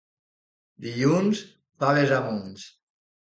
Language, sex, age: Catalan, male, 19-29